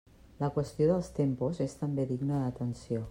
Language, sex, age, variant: Catalan, female, 50-59, Central